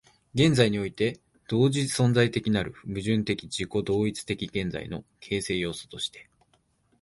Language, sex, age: Japanese, male, 19-29